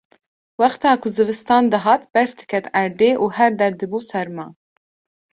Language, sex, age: Kurdish, female, 19-29